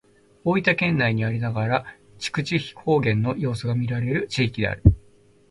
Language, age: Japanese, 19-29